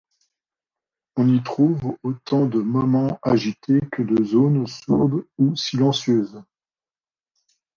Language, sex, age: French, male, 50-59